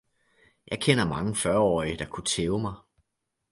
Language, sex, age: Danish, male, 40-49